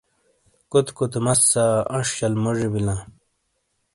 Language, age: Shina, 30-39